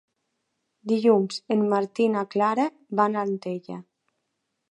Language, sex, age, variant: Catalan, female, 19-29, Nord-Occidental